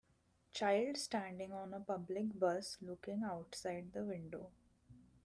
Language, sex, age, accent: English, female, 19-29, India and South Asia (India, Pakistan, Sri Lanka)